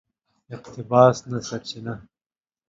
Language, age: Pashto, 19-29